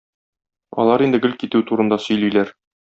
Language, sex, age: Tatar, male, 30-39